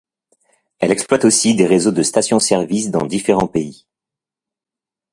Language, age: French, 40-49